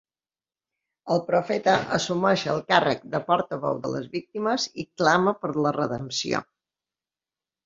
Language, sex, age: Catalan, female, 50-59